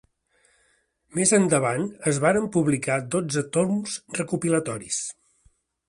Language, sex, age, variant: Catalan, male, 60-69, Central